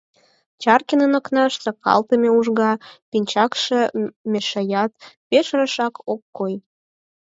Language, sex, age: Mari, female, under 19